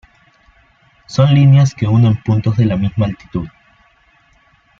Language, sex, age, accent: Spanish, male, 19-29, Andino-Pacífico: Colombia, Perú, Ecuador, oeste de Bolivia y Venezuela andina